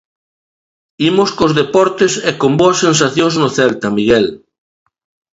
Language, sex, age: Galician, male, 50-59